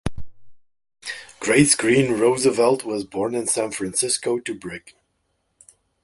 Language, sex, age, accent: English, male, 30-39, United States English